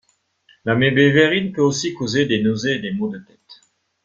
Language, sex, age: French, male, 50-59